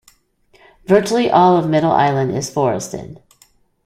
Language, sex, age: English, female, 50-59